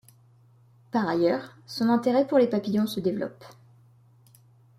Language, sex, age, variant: French, female, 19-29, Français de métropole